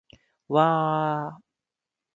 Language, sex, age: Japanese, female, 50-59